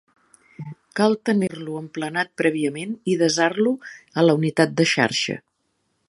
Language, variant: Catalan, Central